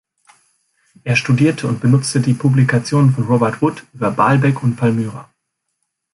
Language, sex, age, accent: German, male, 19-29, Deutschland Deutsch